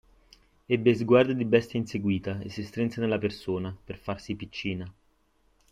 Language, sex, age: Italian, male, 19-29